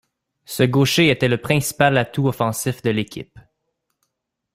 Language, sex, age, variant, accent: French, male, 19-29, Français d'Amérique du Nord, Français du Canada